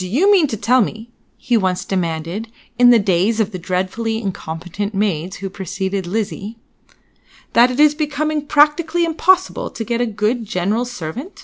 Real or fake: real